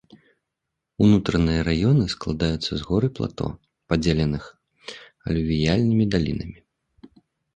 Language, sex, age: Belarusian, male, 30-39